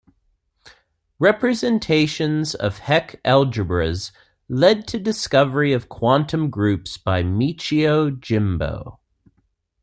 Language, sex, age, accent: English, male, 40-49, United States English